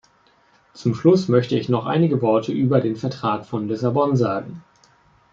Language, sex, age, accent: German, male, 19-29, Deutschland Deutsch